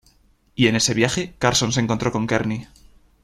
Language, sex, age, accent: Spanish, male, under 19, España: Norte peninsular (Asturias, Castilla y León, Cantabria, País Vasco, Navarra, Aragón, La Rioja, Guadalajara, Cuenca)